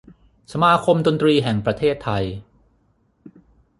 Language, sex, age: Thai, male, 40-49